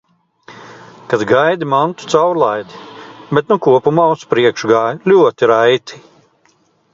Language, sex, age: Latvian, male, 50-59